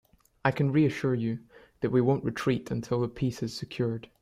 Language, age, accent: English, 19-29, Scottish English